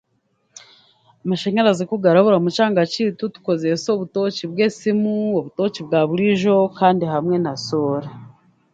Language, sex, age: Chiga, female, 40-49